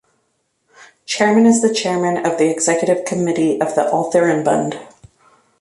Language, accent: English, United States English